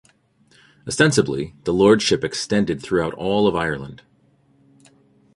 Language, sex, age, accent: English, male, 40-49, United States English